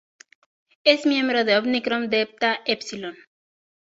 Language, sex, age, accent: Spanish, female, 19-29, México